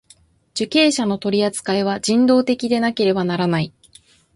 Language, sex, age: Japanese, female, 19-29